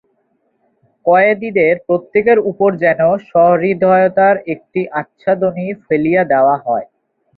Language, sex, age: Bengali, male, 19-29